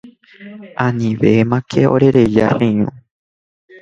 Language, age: Guarani, 19-29